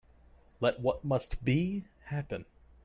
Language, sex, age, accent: English, male, 19-29, United States English